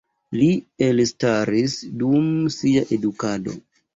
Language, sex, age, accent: Esperanto, male, 30-39, Internacia